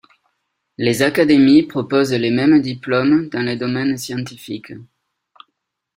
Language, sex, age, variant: French, male, 30-39, Français de métropole